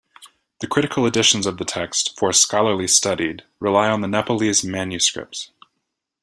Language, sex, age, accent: English, male, 19-29, United States English